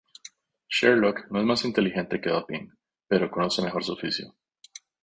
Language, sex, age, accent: Spanish, male, 30-39, América central